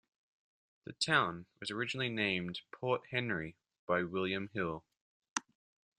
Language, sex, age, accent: English, male, 19-29, Australian English